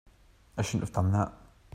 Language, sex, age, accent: English, male, 19-29, Scottish English